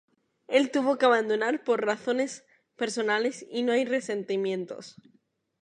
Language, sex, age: Spanish, female, 19-29